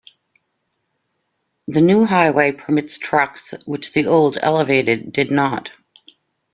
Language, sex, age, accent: English, female, 50-59, United States English